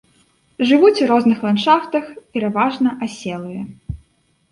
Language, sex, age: Belarusian, female, 19-29